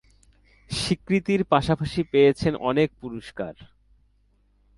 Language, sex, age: Bengali, male, 19-29